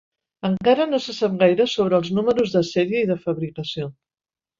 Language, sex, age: Catalan, female, 50-59